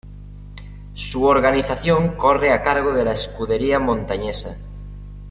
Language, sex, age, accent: Spanish, male, 19-29, España: Norte peninsular (Asturias, Castilla y León, Cantabria, País Vasco, Navarra, Aragón, La Rioja, Guadalajara, Cuenca)